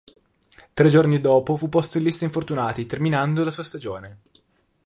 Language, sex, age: Italian, male, under 19